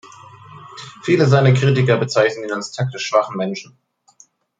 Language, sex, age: German, male, 30-39